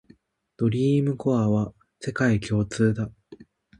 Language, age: Japanese, 19-29